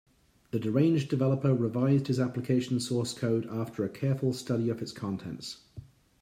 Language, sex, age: English, male, 40-49